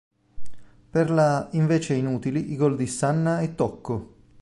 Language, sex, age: Italian, male, 40-49